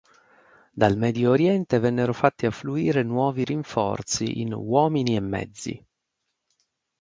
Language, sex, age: Italian, male, 40-49